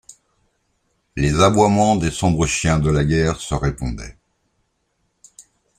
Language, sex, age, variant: French, male, 60-69, Français de métropole